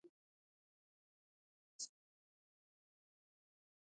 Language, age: Pashto, 19-29